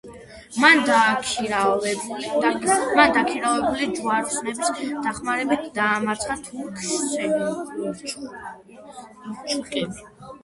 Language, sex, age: Georgian, female, under 19